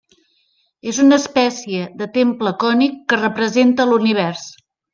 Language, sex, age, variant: Catalan, female, 50-59, Central